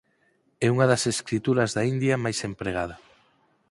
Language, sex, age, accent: Galician, male, 40-49, Normativo (estándar)